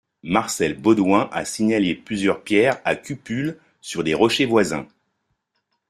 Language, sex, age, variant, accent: French, male, 40-49, Français des départements et régions d'outre-mer, Français de Guadeloupe